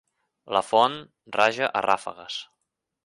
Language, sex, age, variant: Catalan, male, 19-29, Central